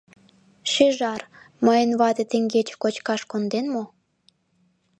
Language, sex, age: Mari, female, 19-29